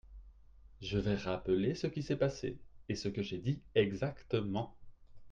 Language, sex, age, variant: French, male, 30-39, Français de métropole